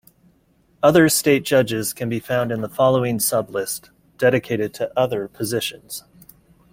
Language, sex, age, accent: English, male, 30-39, United States English